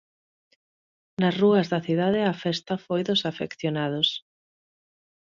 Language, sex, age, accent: Galician, female, 40-49, Normativo (estándar)